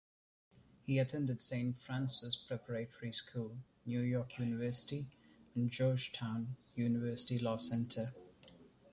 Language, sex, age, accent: English, male, 19-29, India and South Asia (India, Pakistan, Sri Lanka)